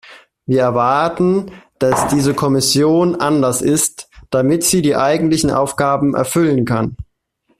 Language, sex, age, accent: German, male, 30-39, Deutschland Deutsch